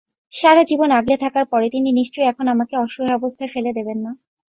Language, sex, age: Bengali, female, 19-29